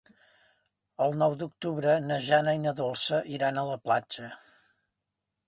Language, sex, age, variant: Catalan, male, 60-69, Central